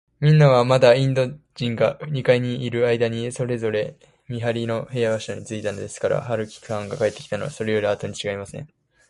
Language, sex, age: Japanese, male, 19-29